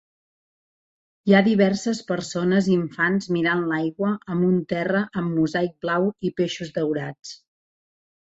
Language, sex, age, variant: Catalan, female, 40-49, Central